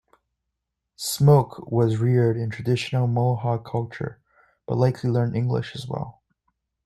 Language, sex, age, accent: English, male, 19-29, Canadian English